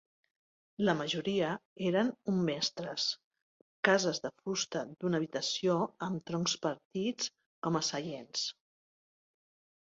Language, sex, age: Catalan, female, 60-69